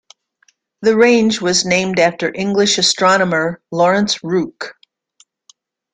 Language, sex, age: English, female, 70-79